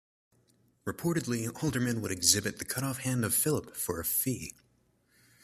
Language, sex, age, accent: English, male, 19-29, United States English